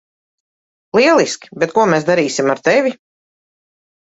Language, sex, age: Latvian, female, 40-49